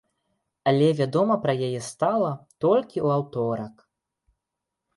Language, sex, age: Belarusian, male, 19-29